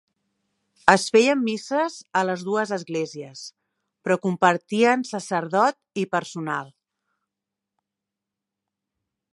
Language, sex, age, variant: Catalan, female, 40-49, Central